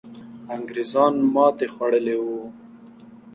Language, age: Pashto, 19-29